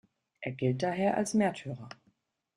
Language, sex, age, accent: German, female, 40-49, Deutschland Deutsch